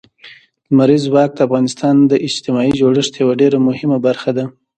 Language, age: Pashto, 19-29